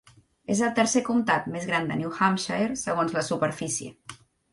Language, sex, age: Catalan, female, 30-39